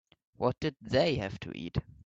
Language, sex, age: English, male, under 19